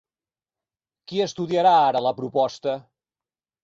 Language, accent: Catalan, nord-oriental